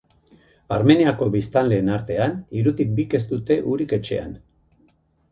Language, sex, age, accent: Basque, male, 50-59, Erdialdekoa edo Nafarra (Gipuzkoa, Nafarroa)